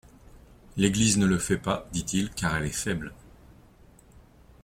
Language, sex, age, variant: French, male, 40-49, Français de métropole